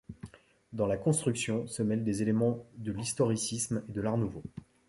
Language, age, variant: French, 40-49, Français de métropole